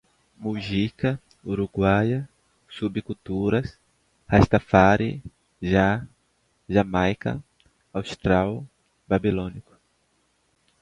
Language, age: Portuguese, 19-29